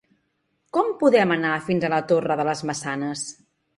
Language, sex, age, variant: Catalan, female, 40-49, Central